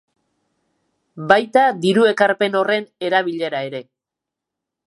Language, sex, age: Basque, female, 40-49